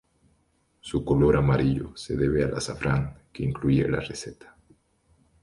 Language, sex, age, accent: Spanish, male, 19-29, Andino-Pacífico: Colombia, Perú, Ecuador, oeste de Bolivia y Venezuela andina